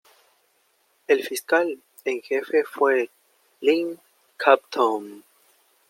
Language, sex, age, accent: Spanish, male, 19-29, Andino-Pacífico: Colombia, Perú, Ecuador, oeste de Bolivia y Venezuela andina